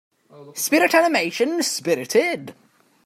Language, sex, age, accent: English, male, under 19, New Zealand English